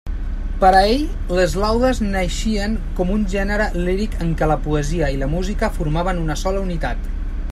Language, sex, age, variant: Catalan, male, 40-49, Central